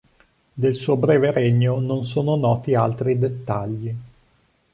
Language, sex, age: Italian, male, 40-49